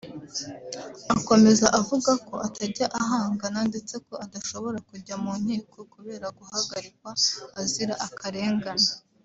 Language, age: Kinyarwanda, 19-29